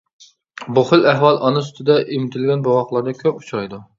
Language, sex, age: Uyghur, male, 30-39